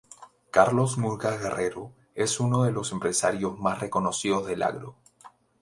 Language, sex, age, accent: Spanish, male, 19-29, México